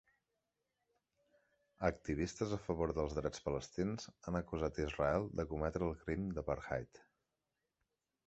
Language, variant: Catalan, Nord-Occidental